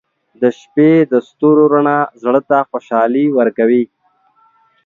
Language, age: Pashto, 30-39